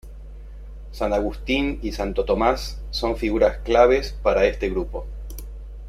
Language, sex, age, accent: Spanish, male, 50-59, Rioplatense: Argentina, Uruguay, este de Bolivia, Paraguay